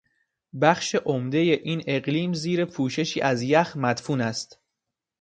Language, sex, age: Persian, male, 19-29